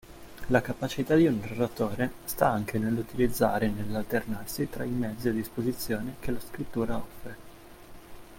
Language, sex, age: Italian, male, 19-29